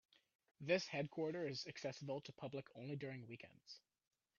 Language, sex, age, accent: English, male, under 19, United States English